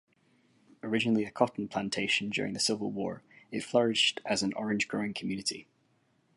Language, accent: English, Scottish English